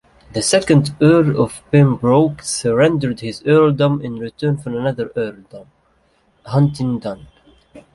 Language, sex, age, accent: English, male, 19-29, United States English